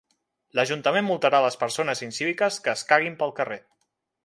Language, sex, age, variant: Catalan, male, 19-29, Central